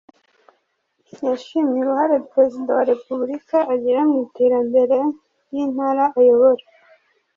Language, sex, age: Kinyarwanda, female, 30-39